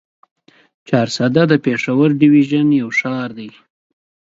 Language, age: Pashto, 30-39